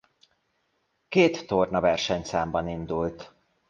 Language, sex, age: Hungarian, male, 40-49